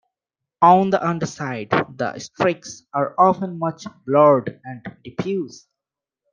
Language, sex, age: English, male, 19-29